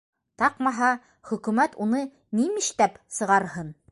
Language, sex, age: Bashkir, female, 30-39